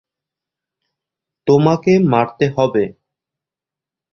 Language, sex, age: Bengali, male, 19-29